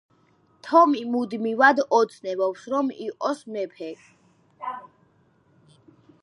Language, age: Georgian, under 19